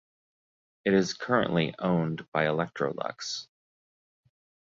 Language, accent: English, United States English